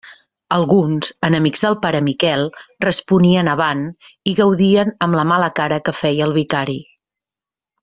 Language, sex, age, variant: Catalan, female, 40-49, Central